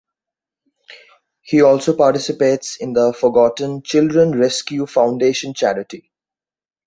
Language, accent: English, England English